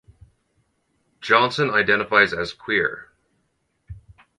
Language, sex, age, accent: English, male, 30-39, United States English